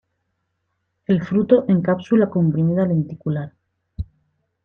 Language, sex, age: Spanish, female, 30-39